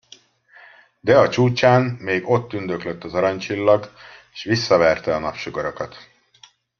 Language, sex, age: Hungarian, male, 50-59